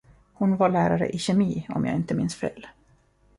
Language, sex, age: Swedish, male, 30-39